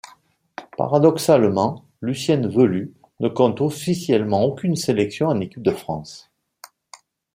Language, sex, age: French, male, 50-59